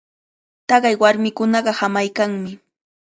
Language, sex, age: Cajatambo North Lima Quechua, female, 19-29